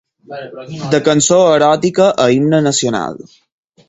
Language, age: Catalan, 19-29